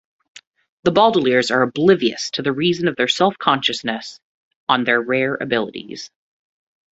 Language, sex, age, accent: English, female, 30-39, United States English